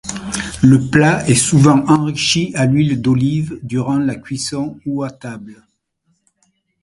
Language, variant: French, Français de métropole